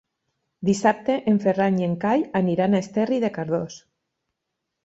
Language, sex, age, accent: Catalan, female, 50-59, valencià